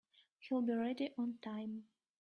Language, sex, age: English, female, 19-29